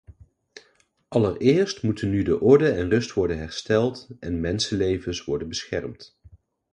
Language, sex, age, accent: Dutch, male, 30-39, Nederlands Nederlands